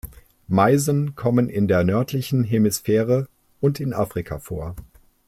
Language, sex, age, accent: German, male, 50-59, Deutschland Deutsch